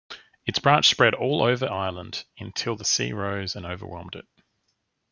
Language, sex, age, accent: English, male, 30-39, Australian English